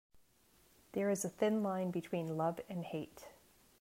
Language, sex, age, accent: English, female, 40-49, United States English